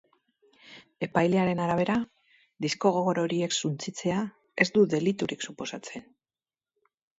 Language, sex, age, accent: Basque, female, 50-59, Mendebalekoa (Araba, Bizkaia, Gipuzkoako mendebaleko herri batzuk)